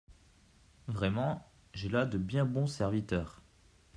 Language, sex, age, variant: French, male, 19-29, Français de métropole